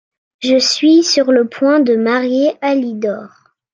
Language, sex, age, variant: French, female, under 19, Français de métropole